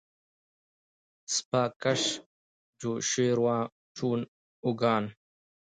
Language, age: Pashto, 40-49